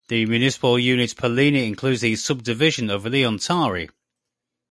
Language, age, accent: English, 40-49, England English